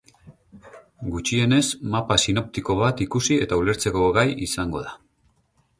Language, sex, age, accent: Basque, male, 40-49, Mendebalekoa (Araba, Bizkaia, Gipuzkoako mendebaleko herri batzuk)